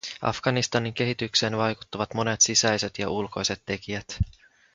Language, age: Finnish, 19-29